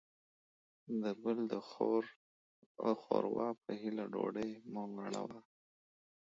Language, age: Pashto, 30-39